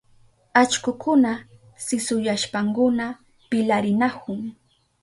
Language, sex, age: Southern Pastaza Quechua, female, 19-29